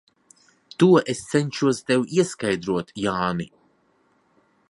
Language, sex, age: Latvian, male, 30-39